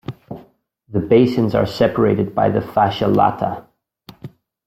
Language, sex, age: English, male, 19-29